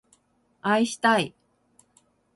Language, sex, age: Japanese, female, 60-69